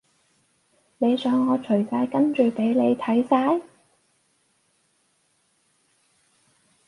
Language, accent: Cantonese, 广州音